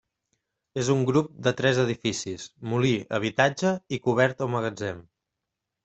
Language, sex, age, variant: Catalan, male, 30-39, Central